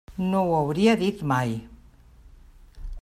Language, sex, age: Catalan, female, 60-69